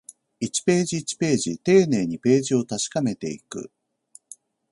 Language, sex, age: Japanese, male, 50-59